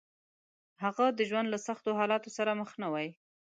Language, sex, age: Pashto, female, 19-29